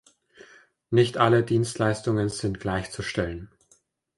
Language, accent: German, Österreichisches Deutsch